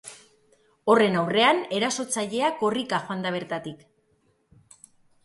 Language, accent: Basque, Erdialdekoa edo Nafarra (Gipuzkoa, Nafarroa)